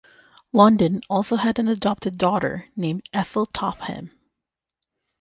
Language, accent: English, United States English; Canadian English